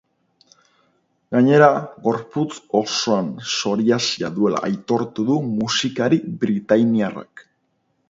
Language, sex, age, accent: Basque, male, 19-29, Mendebalekoa (Araba, Bizkaia, Gipuzkoako mendebaleko herri batzuk)